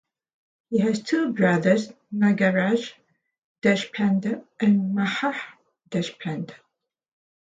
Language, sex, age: English, female, 50-59